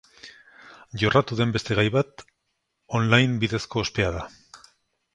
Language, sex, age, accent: Basque, male, 60-69, Erdialdekoa edo Nafarra (Gipuzkoa, Nafarroa)